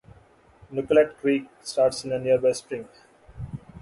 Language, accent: English, India and South Asia (India, Pakistan, Sri Lanka)